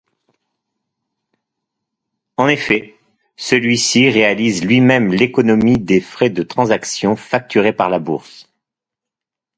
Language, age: French, 40-49